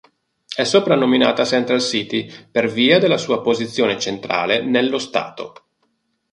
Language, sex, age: Italian, male, 40-49